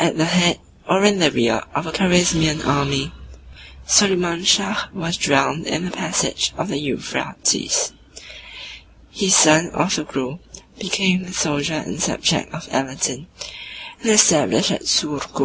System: none